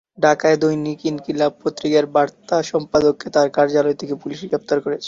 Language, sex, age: Bengali, male, 19-29